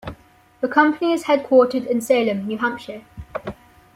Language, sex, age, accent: English, female, under 19, England English